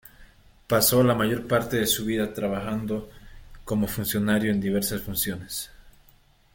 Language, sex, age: Spanish, male, 30-39